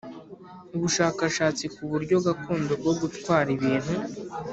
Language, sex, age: Kinyarwanda, male, under 19